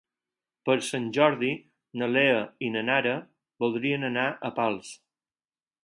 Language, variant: Catalan, Balear